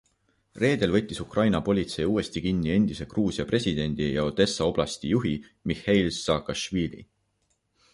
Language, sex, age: Estonian, male, 19-29